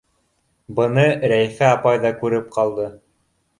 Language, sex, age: Bashkir, male, 19-29